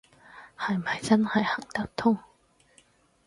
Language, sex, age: Cantonese, female, 30-39